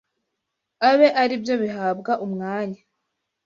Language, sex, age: Kinyarwanda, female, 19-29